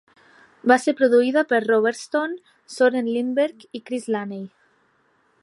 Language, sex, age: Catalan, female, 19-29